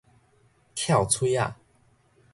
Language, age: Min Nan Chinese, 19-29